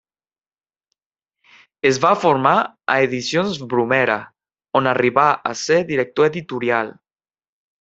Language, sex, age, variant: Catalan, male, 19-29, Central